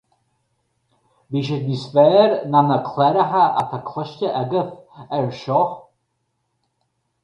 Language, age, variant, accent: Irish, 50-59, Gaeilge Uladh, Cainteoir dúchais, Gaeltacht